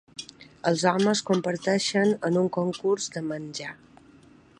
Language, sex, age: Catalan, female, 40-49